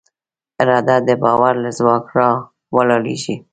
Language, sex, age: Pashto, female, 50-59